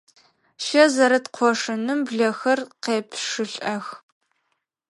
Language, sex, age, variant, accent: Adyghe, female, under 19, Адыгабзэ (Кирил, пстэумэ зэдыряе), Бжъэдыгъу (Bjeduğ)